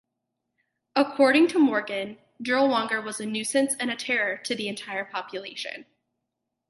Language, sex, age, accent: English, female, under 19, United States English